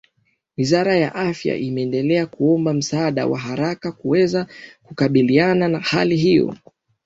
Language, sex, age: Swahili, male, 19-29